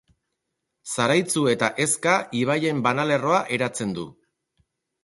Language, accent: Basque, Erdialdekoa edo Nafarra (Gipuzkoa, Nafarroa)